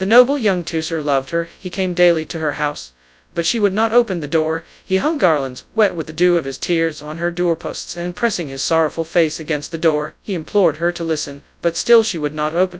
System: TTS, FastPitch